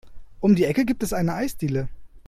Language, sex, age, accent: German, male, 30-39, Deutschland Deutsch